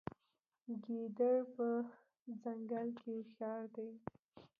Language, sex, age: Pashto, female, under 19